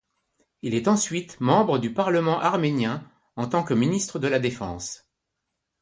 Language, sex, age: French, male, 60-69